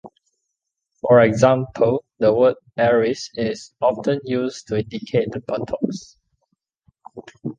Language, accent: English, Malaysian English